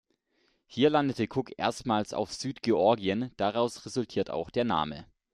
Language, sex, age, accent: German, male, 19-29, Deutschland Deutsch